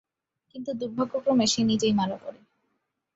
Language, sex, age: Bengali, female, 19-29